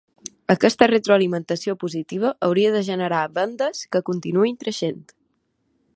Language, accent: Catalan, balear; central